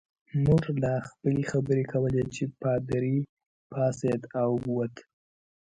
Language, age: Pashto, under 19